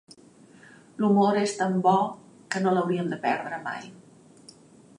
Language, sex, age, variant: Catalan, female, 50-59, Central